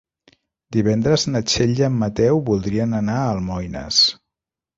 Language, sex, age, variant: Catalan, male, 40-49, Central